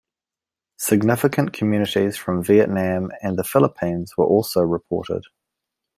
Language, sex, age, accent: English, male, 30-39, New Zealand English